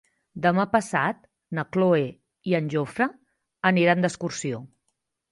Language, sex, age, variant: Catalan, female, 40-49, Central